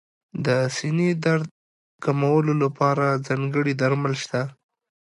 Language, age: Pashto, 19-29